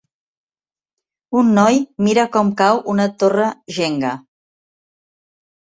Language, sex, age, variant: Catalan, female, 50-59, Central